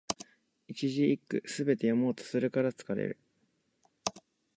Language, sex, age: Japanese, male, 19-29